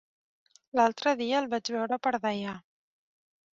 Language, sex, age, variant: Catalan, female, 30-39, Central